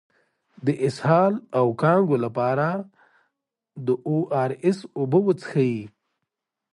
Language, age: Pashto, 40-49